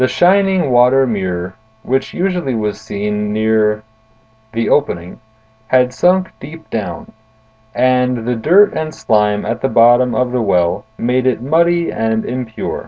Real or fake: real